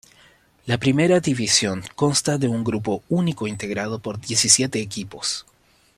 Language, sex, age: Spanish, male, 19-29